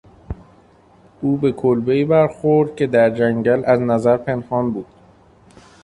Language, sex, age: Persian, male, 19-29